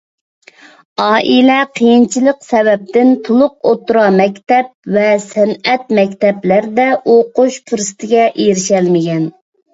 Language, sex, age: Uyghur, female, 19-29